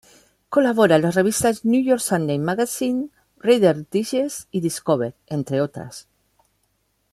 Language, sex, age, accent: Spanish, female, 50-59, España: Norte peninsular (Asturias, Castilla y León, Cantabria, País Vasco, Navarra, Aragón, La Rioja, Guadalajara, Cuenca)